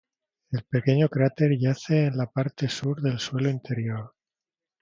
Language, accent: Spanish, España: Norte peninsular (Asturias, Castilla y León, Cantabria, País Vasco, Navarra, Aragón, La Rioja, Guadalajara, Cuenca)